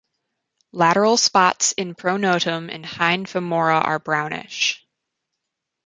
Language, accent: English, United States English